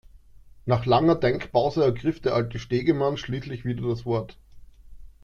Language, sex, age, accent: German, male, 30-39, Österreichisches Deutsch